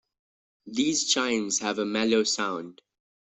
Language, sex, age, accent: English, male, under 19, India and South Asia (India, Pakistan, Sri Lanka)